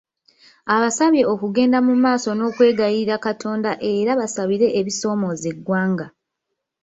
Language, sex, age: Ganda, female, 19-29